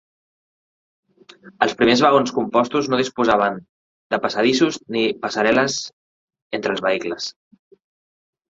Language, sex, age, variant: Catalan, male, 19-29, Central